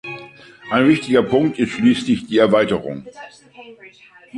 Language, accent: German, Deutschland Deutsch